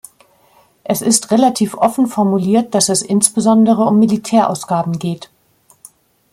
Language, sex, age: German, female, 50-59